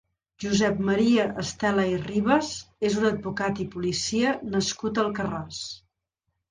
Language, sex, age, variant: Catalan, female, 40-49, Central